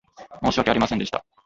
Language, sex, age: Japanese, male, 19-29